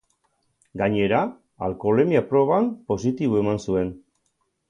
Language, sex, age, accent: Basque, male, 60-69, Mendebalekoa (Araba, Bizkaia, Gipuzkoako mendebaleko herri batzuk)